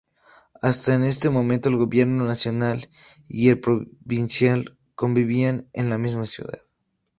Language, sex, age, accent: Spanish, male, 19-29, México